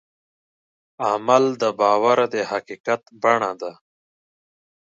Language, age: Pashto, 30-39